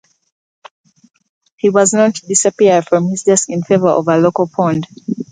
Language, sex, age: English, female, 19-29